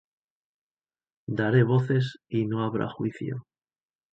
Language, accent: Spanish, España: Norte peninsular (Asturias, Castilla y León, Cantabria, País Vasco, Navarra, Aragón, La Rioja, Guadalajara, Cuenca)